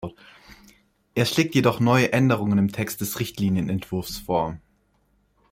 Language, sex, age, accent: German, male, 19-29, Deutschland Deutsch